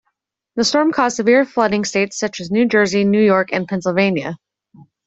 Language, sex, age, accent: English, female, 19-29, United States English